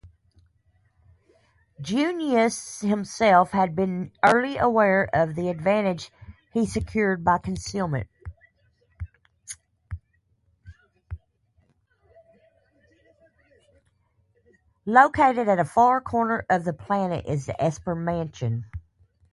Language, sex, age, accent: English, female, 40-49, United States English